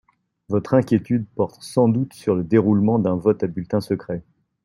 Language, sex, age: French, male, 40-49